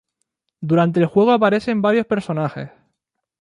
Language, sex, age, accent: Spanish, male, 19-29, España: Islas Canarias